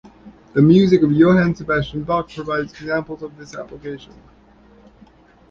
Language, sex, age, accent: English, male, 40-49, Canadian English